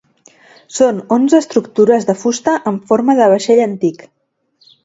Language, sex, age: Catalan, female, 40-49